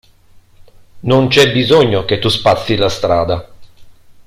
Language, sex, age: Italian, male, 50-59